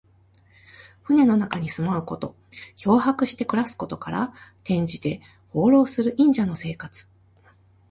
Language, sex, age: Japanese, female, 40-49